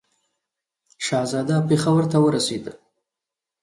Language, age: Pashto, 30-39